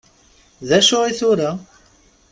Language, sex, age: Kabyle, male, 30-39